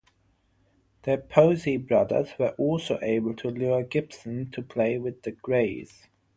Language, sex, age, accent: English, male, 19-29, England English